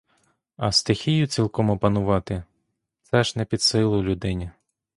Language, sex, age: Ukrainian, male, 19-29